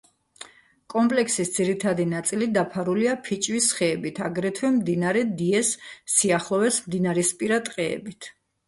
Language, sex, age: Georgian, female, 40-49